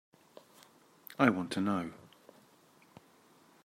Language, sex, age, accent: English, male, 50-59, England English